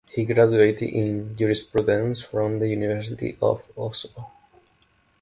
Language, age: English, 19-29